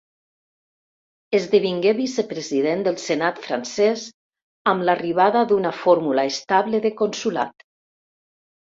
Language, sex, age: Catalan, female, 60-69